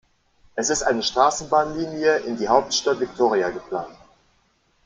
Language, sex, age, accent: German, male, 19-29, Deutschland Deutsch